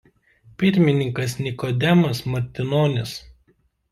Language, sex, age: Lithuanian, male, 19-29